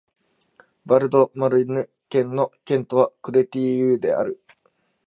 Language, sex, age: Japanese, male, 19-29